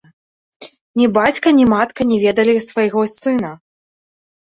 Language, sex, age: Belarusian, female, 19-29